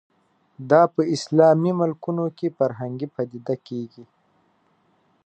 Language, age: Pashto, 30-39